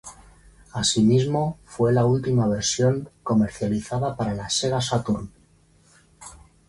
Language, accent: Spanish, España: Centro-Sur peninsular (Madrid, Toledo, Castilla-La Mancha)